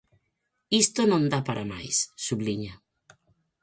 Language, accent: Galician, Normativo (estándar)